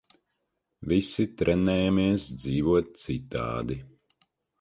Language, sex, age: Latvian, male, 30-39